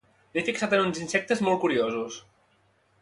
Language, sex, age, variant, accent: Catalan, male, 30-39, Central, central